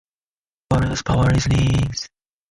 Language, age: English, 19-29